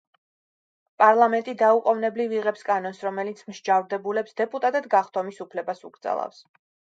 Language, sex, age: Georgian, female, 40-49